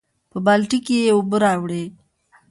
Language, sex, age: Pashto, female, 19-29